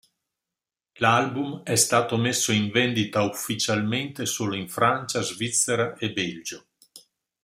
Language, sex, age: Italian, male, 60-69